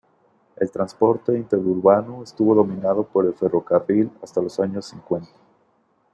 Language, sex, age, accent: Spanish, male, 30-39, México